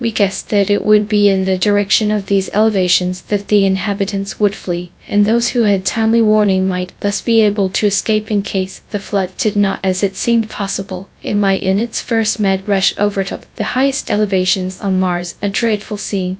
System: TTS, GradTTS